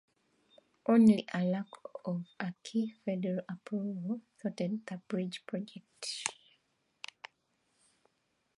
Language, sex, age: English, female, 19-29